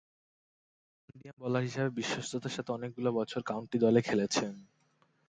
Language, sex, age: Bengali, male, 19-29